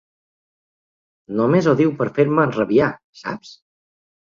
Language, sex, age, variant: Catalan, male, 30-39, Balear